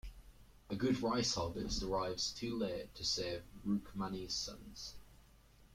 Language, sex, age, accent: English, male, under 19, England English